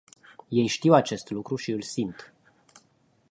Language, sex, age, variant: Romanian, male, 40-49, Romanian-Romania